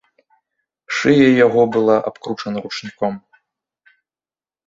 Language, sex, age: Belarusian, male, 30-39